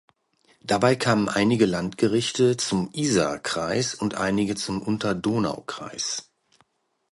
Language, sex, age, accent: German, male, 60-69, Deutschland Deutsch